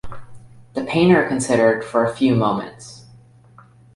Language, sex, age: English, male, under 19